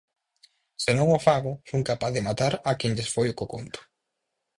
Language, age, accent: Galician, 19-29, Oriental (común en zona oriental)